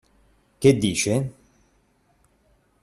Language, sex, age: Italian, male, 40-49